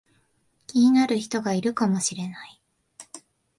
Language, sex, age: Japanese, female, 19-29